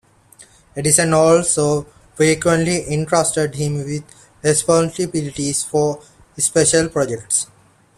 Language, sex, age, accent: English, male, 19-29, India and South Asia (India, Pakistan, Sri Lanka)